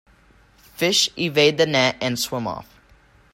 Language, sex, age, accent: English, male, under 19, United States English